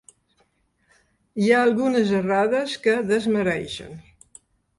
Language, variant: Catalan, Septentrional